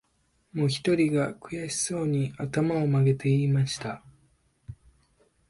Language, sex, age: Japanese, male, 19-29